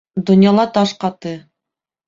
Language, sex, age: Bashkir, female, 30-39